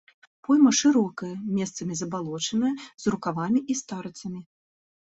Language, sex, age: Belarusian, female, 30-39